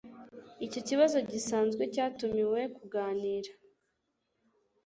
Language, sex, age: Kinyarwanda, female, under 19